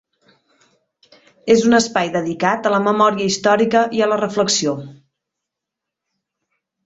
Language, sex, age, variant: Catalan, female, 40-49, Central